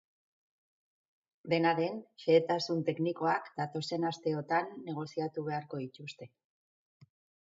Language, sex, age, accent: Basque, female, 50-59, Mendebalekoa (Araba, Bizkaia, Gipuzkoako mendebaleko herri batzuk)